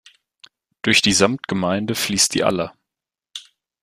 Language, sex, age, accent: German, male, 19-29, Deutschland Deutsch